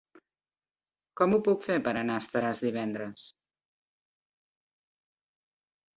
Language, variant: Catalan, Septentrional